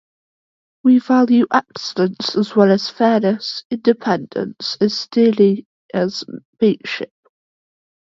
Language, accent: English, Welsh English